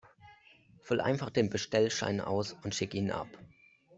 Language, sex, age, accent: German, male, under 19, Deutschland Deutsch